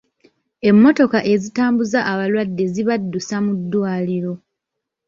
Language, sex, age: Ganda, female, 19-29